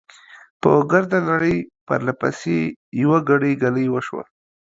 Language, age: Pashto, 19-29